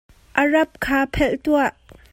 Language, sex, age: Hakha Chin, female, 19-29